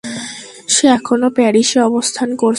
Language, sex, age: Bengali, female, 19-29